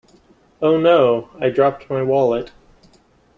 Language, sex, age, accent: English, male, 19-29, United States English